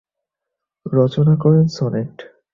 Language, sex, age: Bengali, male, 19-29